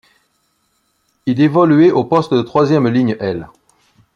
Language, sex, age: French, male, 40-49